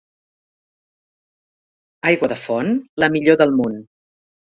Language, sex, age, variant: Catalan, female, 40-49, Central